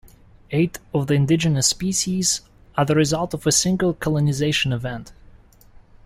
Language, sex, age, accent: English, male, 19-29, United States English